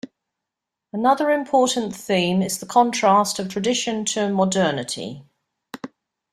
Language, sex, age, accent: English, female, 50-59, England English